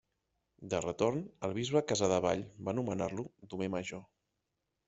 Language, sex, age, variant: Catalan, male, 30-39, Central